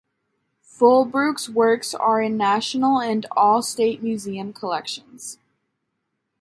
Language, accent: English, United States English